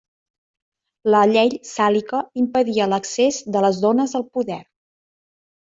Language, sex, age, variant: Catalan, female, 30-39, Central